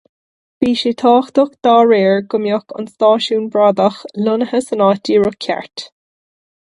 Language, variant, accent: Irish, Gaeilge na Mumhan, Cainteoir líofa, ní ó dhúchas